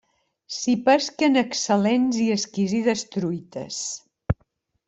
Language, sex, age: Catalan, female, 60-69